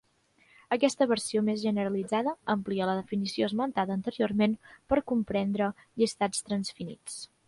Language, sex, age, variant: Catalan, female, 19-29, Central